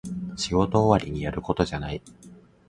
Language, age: Japanese, 19-29